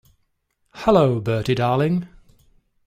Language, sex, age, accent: English, male, 40-49, England English